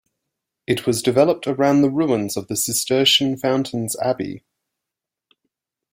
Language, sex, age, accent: English, male, 19-29, Australian English